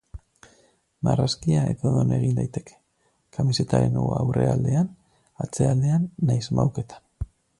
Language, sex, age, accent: Basque, male, 30-39, Mendebalekoa (Araba, Bizkaia, Gipuzkoako mendebaleko herri batzuk)